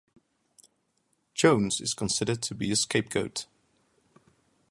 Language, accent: English, United States English